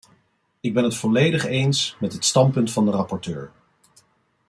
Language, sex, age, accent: Dutch, male, 40-49, Nederlands Nederlands